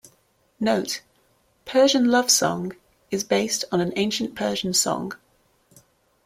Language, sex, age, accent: English, female, 30-39, England English